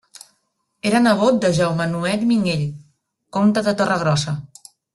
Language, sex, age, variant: Catalan, female, 19-29, Nord-Occidental